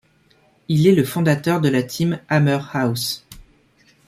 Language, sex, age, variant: French, male, 19-29, Français de métropole